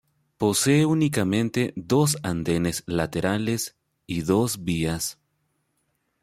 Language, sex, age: Spanish, male, 40-49